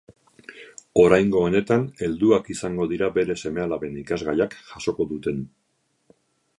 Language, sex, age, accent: Basque, male, 50-59, Erdialdekoa edo Nafarra (Gipuzkoa, Nafarroa)